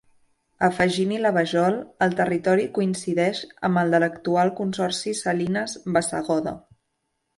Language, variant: Catalan, Central